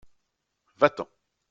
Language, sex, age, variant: French, male, 30-39, Français de métropole